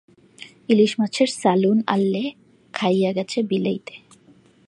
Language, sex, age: Bengali, female, 19-29